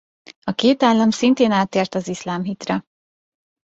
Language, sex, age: Hungarian, female, 19-29